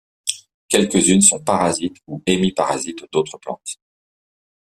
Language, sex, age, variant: French, male, 40-49, Français de métropole